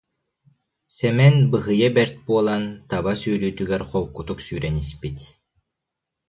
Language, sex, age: Yakut, male, 19-29